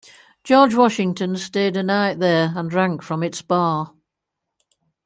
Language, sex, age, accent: English, female, 60-69, England English